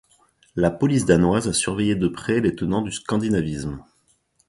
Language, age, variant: French, 30-39, Français de métropole